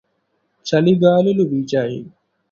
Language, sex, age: Telugu, male, 19-29